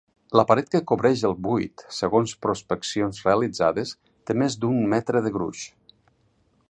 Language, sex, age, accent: Catalan, male, 50-59, valencià